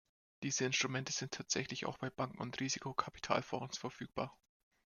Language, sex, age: German, male, 19-29